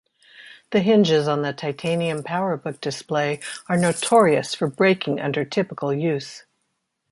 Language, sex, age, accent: English, female, 60-69, United States English